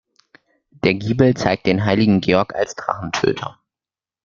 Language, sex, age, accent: German, male, under 19, Deutschland Deutsch